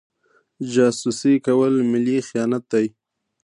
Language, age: Pashto, 19-29